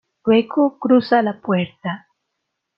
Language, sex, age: Spanish, female, 50-59